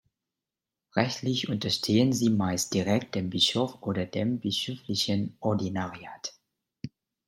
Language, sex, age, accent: German, male, 30-39, Deutschland Deutsch